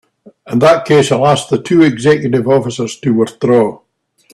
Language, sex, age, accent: English, male, 50-59, Scottish English